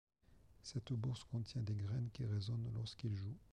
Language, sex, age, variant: French, male, 40-49, Français de métropole